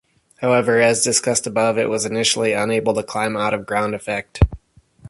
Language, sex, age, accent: English, male, 30-39, United States English